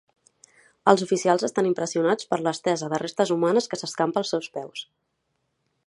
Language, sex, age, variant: Catalan, female, 19-29, Central